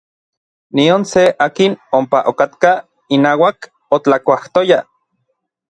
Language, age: Orizaba Nahuatl, 30-39